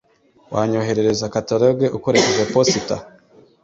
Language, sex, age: Kinyarwanda, male, 40-49